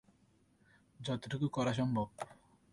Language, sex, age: Bengali, male, 19-29